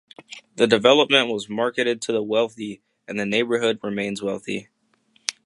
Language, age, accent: English, under 19, United States English